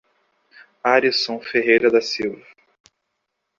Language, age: Portuguese, 19-29